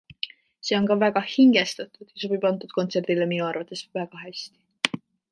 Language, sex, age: Estonian, female, 19-29